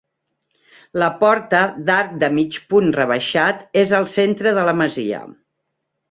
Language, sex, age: Catalan, female, 50-59